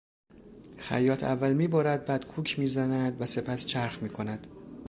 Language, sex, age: Persian, male, 30-39